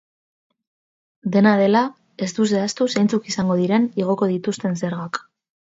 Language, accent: Basque, Mendebalekoa (Araba, Bizkaia, Gipuzkoako mendebaleko herri batzuk)